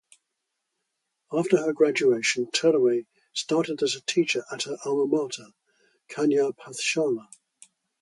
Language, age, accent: English, 80-89, England English